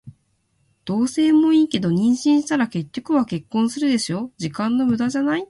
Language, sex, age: Japanese, female, 30-39